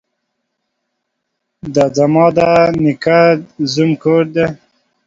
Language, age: Pashto, 19-29